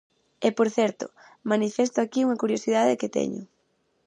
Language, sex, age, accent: Galician, female, under 19, Central (gheada)